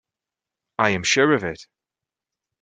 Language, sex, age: English, male, 40-49